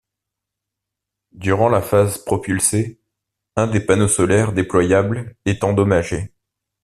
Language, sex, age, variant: French, male, 30-39, Français de métropole